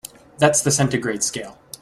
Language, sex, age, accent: English, male, 19-29, United States English